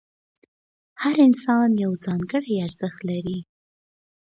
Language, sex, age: Pashto, female, 19-29